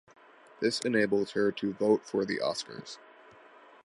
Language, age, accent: English, 19-29, United States English